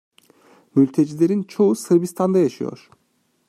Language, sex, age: Turkish, male, 19-29